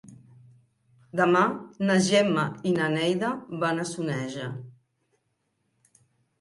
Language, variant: Catalan, Central